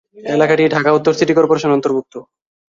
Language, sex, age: Bengali, male, 19-29